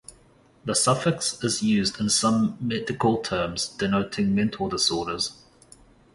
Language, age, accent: English, 19-29, New Zealand English